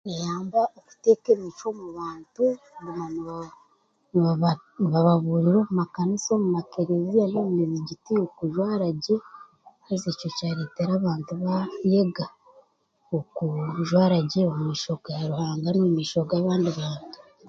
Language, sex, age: Chiga, male, 30-39